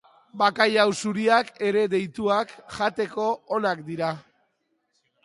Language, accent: Basque, Mendebalekoa (Araba, Bizkaia, Gipuzkoako mendebaleko herri batzuk)